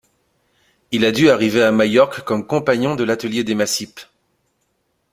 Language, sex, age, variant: French, male, 30-39, Français de métropole